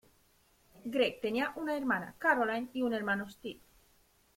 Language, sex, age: Spanish, female, 30-39